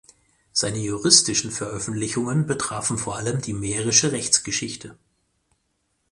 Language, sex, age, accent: German, male, 40-49, Deutschland Deutsch